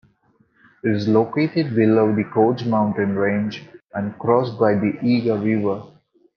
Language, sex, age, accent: English, male, 19-29, India and South Asia (India, Pakistan, Sri Lanka)